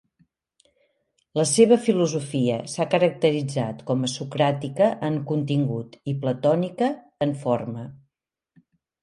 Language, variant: Catalan, Central